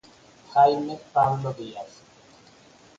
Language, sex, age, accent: Galician, male, 50-59, Normativo (estándar)